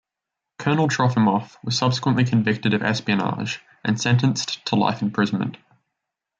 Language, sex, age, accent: English, male, under 19, Australian English